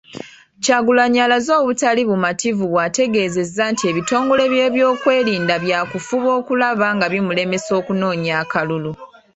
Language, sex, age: Ganda, female, 30-39